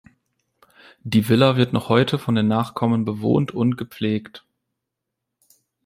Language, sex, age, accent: German, male, 19-29, Deutschland Deutsch